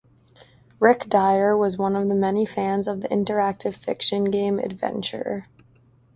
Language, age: English, 19-29